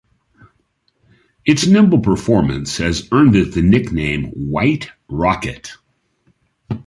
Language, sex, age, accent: English, male, 70-79, United States English